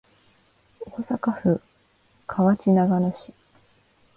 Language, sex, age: Japanese, female, 19-29